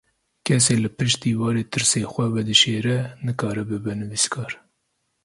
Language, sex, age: Kurdish, male, 30-39